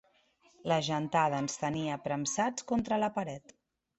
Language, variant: Catalan, Central